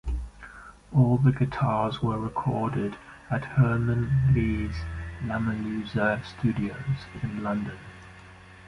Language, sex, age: English, male, 30-39